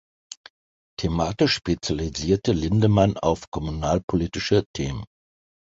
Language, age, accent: German, 50-59, Deutschland Deutsch